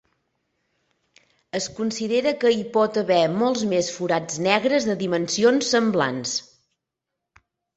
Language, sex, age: Catalan, female, 40-49